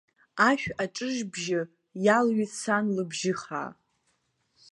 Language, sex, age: Abkhazian, female, under 19